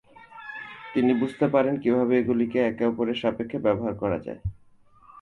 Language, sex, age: Bengali, male, 19-29